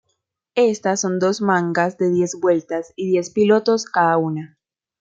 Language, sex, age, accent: Spanish, female, 19-29, Caribe: Cuba, Venezuela, Puerto Rico, República Dominicana, Panamá, Colombia caribeña, México caribeño, Costa del golfo de México